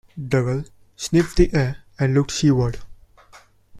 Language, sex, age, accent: English, male, 19-29, India and South Asia (India, Pakistan, Sri Lanka)